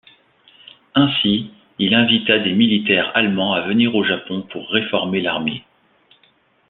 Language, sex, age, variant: French, male, 30-39, Français de métropole